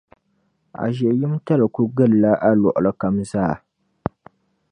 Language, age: Dagbani, 19-29